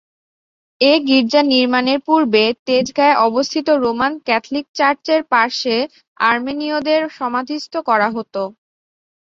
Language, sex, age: Bengali, female, 19-29